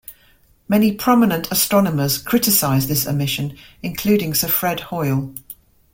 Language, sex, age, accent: English, female, 50-59, England English